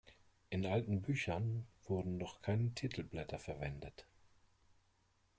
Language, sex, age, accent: German, male, 40-49, Deutschland Deutsch